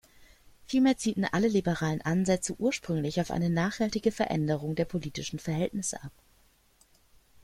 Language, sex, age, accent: German, female, 30-39, Deutschland Deutsch